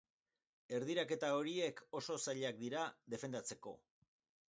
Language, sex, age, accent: Basque, male, 60-69, Mendebalekoa (Araba, Bizkaia, Gipuzkoako mendebaleko herri batzuk)